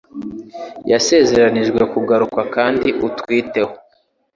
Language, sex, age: Kinyarwanda, male, 19-29